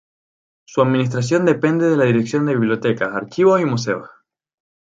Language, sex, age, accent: Spanish, male, 19-29, España: Islas Canarias